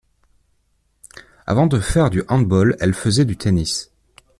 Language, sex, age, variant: French, male, 19-29, Français de métropole